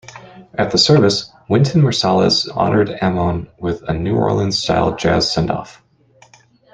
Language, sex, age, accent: English, male, 30-39, United States English